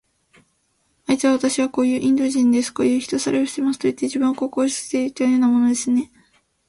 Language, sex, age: Japanese, female, 19-29